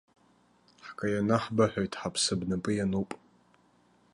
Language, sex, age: Abkhazian, male, 30-39